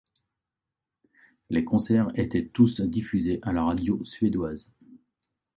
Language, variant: French, Français de métropole